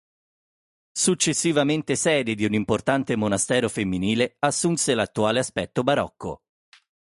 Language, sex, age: Italian, male, 30-39